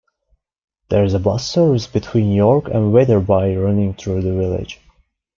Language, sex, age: English, male, 19-29